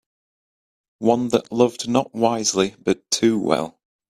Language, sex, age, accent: English, male, 19-29, England English